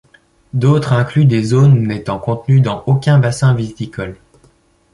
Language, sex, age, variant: French, male, 19-29, Français de métropole